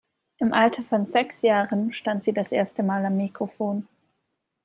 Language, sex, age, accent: German, female, 19-29, Deutschland Deutsch